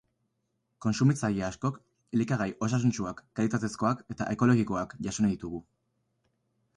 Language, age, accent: Basque, 19-29, Batua